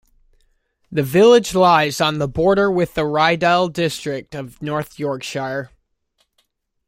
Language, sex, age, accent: English, male, 19-29, United States English